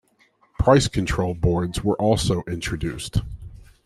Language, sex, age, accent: English, male, 30-39, United States English